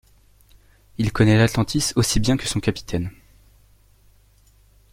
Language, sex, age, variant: French, male, 19-29, Français de métropole